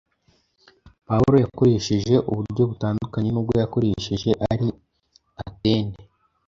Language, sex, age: Kinyarwanda, male, under 19